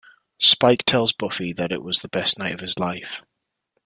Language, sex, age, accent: English, male, 19-29, England English